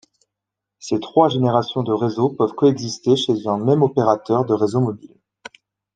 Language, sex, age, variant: French, male, 19-29, Français de métropole